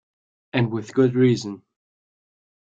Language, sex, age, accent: English, male, 19-29, England English